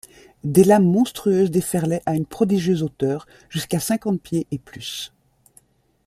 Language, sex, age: French, female, 50-59